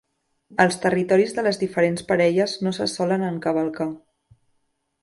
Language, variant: Catalan, Central